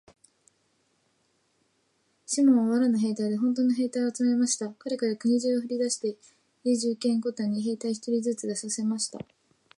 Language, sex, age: Japanese, female, 19-29